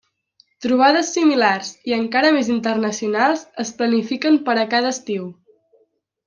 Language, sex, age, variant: Catalan, female, under 19, Central